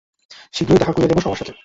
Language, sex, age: Bengali, male, 19-29